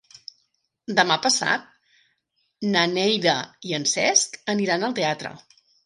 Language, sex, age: Catalan, female, 40-49